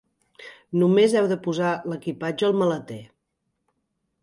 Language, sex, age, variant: Catalan, female, 40-49, Central